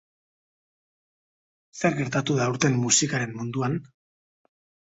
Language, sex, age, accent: Basque, male, 30-39, Mendebalekoa (Araba, Bizkaia, Gipuzkoako mendebaleko herri batzuk)